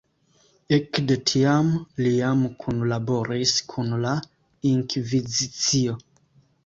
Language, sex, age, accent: Esperanto, male, 19-29, Internacia